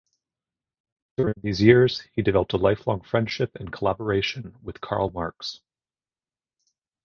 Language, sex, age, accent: English, male, 30-39, United States English